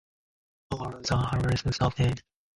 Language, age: English, 19-29